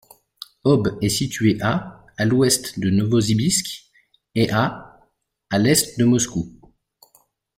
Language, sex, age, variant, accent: French, male, 30-39, Français d'Europe, Français de Suisse